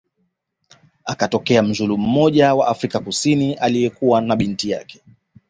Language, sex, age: Swahili, male, 19-29